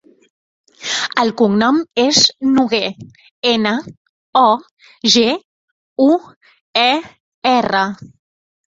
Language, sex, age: Catalan, female, 30-39